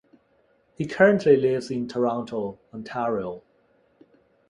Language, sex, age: English, male, 30-39